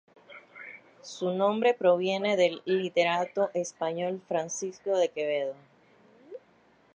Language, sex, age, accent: Spanish, female, 30-39, Andino-Pacífico: Colombia, Perú, Ecuador, oeste de Bolivia y Venezuela andina